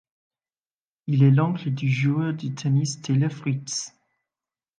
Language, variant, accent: French, Français d'Europe, Français du Royaume-Uni